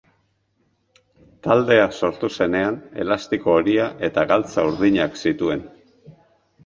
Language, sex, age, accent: Basque, male, 50-59, Mendebalekoa (Araba, Bizkaia, Gipuzkoako mendebaleko herri batzuk)